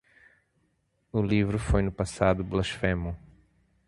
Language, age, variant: Portuguese, 40-49, Portuguese (Portugal)